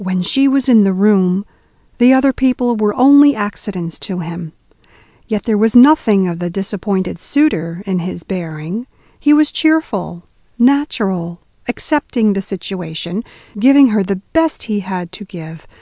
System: none